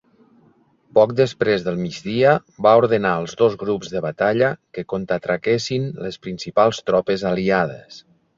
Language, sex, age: Catalan, male, 50-59